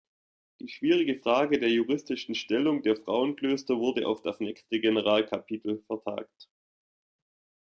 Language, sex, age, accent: German, male, 19-29, Deutschland Deutsch